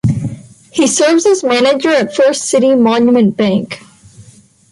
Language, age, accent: English, 19-29, United States English